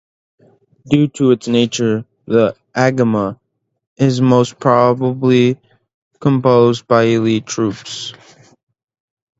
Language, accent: English, United States English